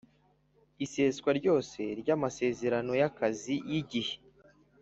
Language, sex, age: Kinyarwanda, male, 19-29